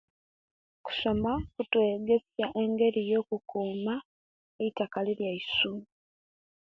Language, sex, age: Kenyi, female, 19-29